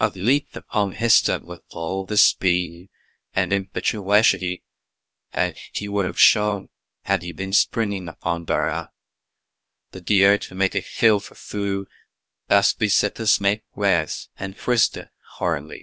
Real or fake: fake